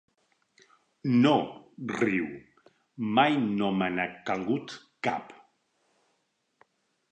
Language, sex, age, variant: Catalan, male, 50-59, Central